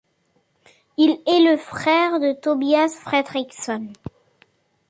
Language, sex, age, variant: French, male, under 19, Français de métropole